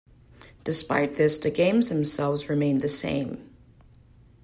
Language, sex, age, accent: English, female, 30-39, United States English